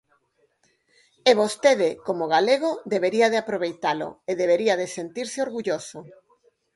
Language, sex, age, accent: Galician, female, 50-59, Normativo (estándar)